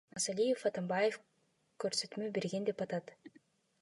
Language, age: Kyrgyz, 19-29